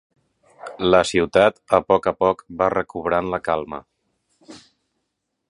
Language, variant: Catalan, Central